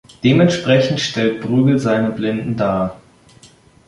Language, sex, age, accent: German, male, under 19, Deutschland Deutsch